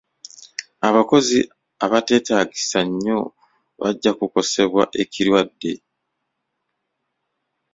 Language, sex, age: Ganda, male, 30-39